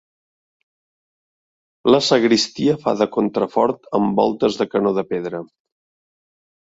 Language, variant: Catalan, Central